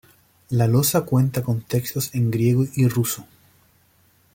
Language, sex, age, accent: Spanish, male, 30-39, Chileno: Chile, Cuyo